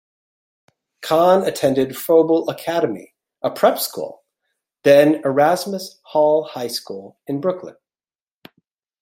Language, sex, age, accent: English, male, 40-49, United States English